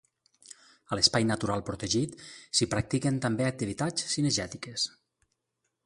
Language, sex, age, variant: Catalan, male, 40-49, Valencià meridional